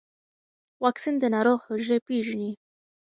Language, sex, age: Pashto, female, 19-29